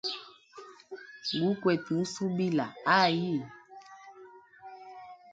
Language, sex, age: Hemba, female, 19-29